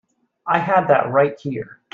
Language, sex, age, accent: English, male, 19-29, United States English